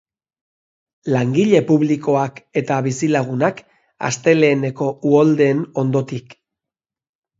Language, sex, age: Basque, male, 50-59